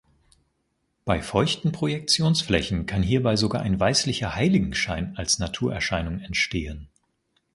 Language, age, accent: German, 19-29, Deutschland Deutsch